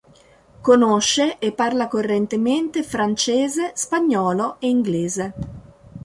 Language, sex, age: Italian, female, 50-59